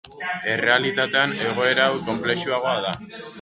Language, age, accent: Basque, under 19, Erdialdekoa edo Nafarra (Gipuzkoa, Nafarroa)